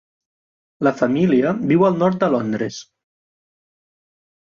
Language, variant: Catalan, Central